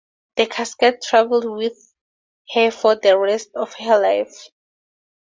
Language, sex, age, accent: English, female, 19-29, Southern African (South Africa, Zimbabwe, Namibia)